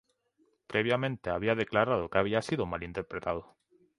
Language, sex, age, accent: Spanish, male, 19-29, España: Islas Canarias